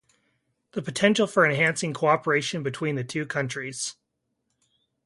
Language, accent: English, United States English